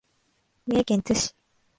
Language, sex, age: Japanese, female, 19-29